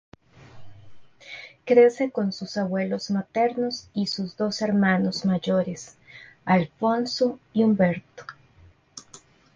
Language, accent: Spanish, América central